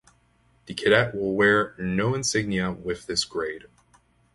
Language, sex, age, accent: English, male, 19-29, Canadian English